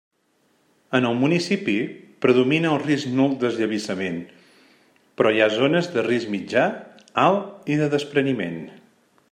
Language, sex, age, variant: Catalan, male, 40-49, Central